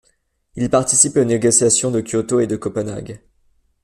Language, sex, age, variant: French, male, 19-29, Français de métropole